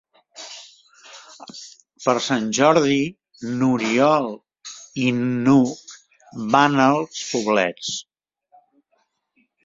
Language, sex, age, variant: Catalan, male, 50-59, Central